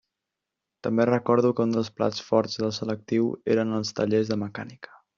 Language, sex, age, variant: Catalan, male, 19-29, Central